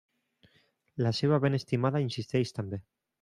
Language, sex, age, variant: Catalan, male, 30-39, Nord-Occidental